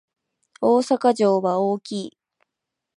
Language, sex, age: Japanese, female, 19-29